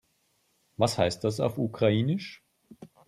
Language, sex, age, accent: German, male, 40-49, Deutschland Deutsch